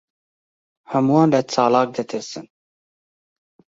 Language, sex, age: Central Kurdish, male, 19-29